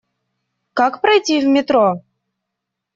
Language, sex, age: Russian, female, 19-29